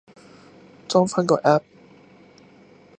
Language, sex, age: Cantonese, male, 19-29